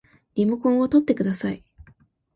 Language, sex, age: Japanese, female, 19-29